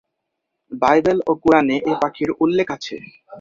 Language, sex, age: Bengali, male, 19-29